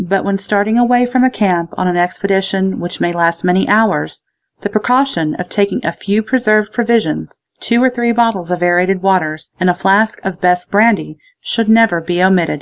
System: none